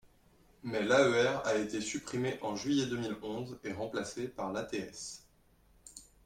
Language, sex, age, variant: French, male, 19-29, Français de métropole